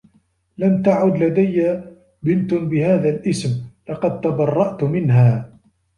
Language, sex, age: Arabic, male, 30-39